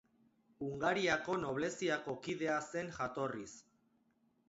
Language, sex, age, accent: Basque, male, 30-39, Mendebalekoa (Araba, Bizkaia, Gipuzkoako mendebaleko herri batzuk)